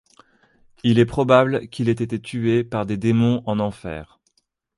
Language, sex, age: French, male, 30-39